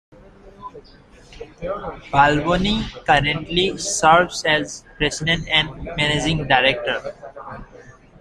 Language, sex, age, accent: English, male, 19-29, United States English